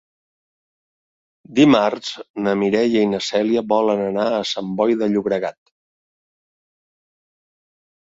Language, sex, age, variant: Catalan, male, 50-59, Central